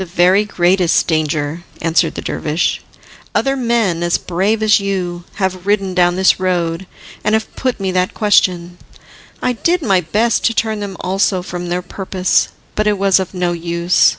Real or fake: real